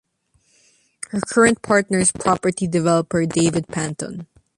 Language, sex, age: English, female, 19-29